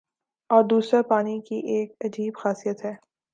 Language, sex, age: Urdu, female, 19-29